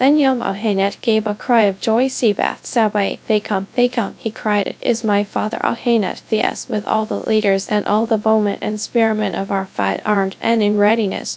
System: TTS, GradTTS